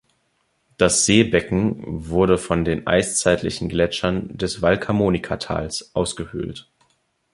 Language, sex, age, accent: German, male, 19-29, Deutschland Deutsch